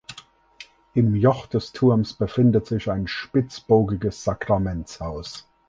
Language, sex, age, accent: German, male, 30-39, Deutschland Deutsch